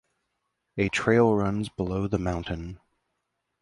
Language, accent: English, United States English